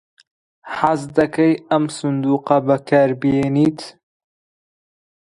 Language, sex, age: Central Kurdish, male, 19-29